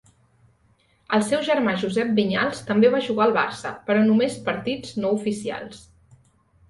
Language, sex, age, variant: Catalan, female, 19-29, Central